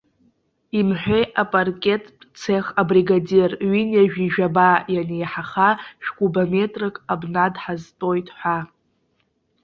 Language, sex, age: Abkhazian, female, 19-29